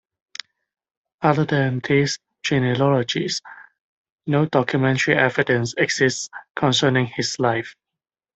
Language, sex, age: English, male, 19-29